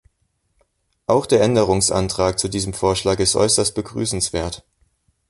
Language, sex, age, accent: German, male, 19-29, Deutschland Deutsch